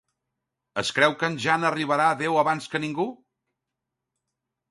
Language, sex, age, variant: Catalan, male, 40-49, Central